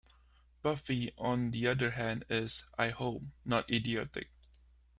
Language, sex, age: English, male, 30-39